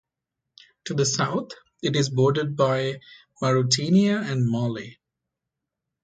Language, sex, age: English, male, 30-39